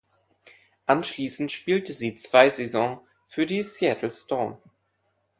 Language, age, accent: German, 19-29, Deutschland Deutsch